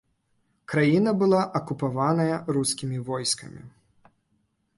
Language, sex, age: Belarusian, male, 19-29